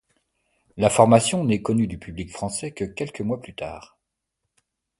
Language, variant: French, Français de métropole